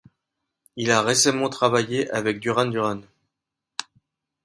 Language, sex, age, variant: French, male, 50-59, Français de métropole